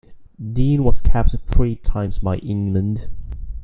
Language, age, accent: English, 19-29, England English